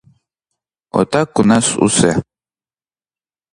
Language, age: Ukrainian, under 19